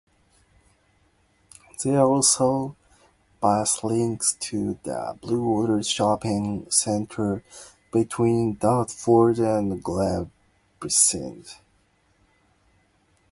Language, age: English, 19-29